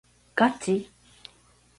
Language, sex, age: Japanese, female, 50-59